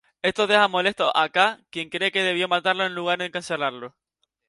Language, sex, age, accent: Spanish, male, 19-29, España: Islas Canarias